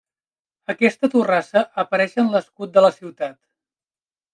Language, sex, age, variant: Catalan, male, 30-39, Central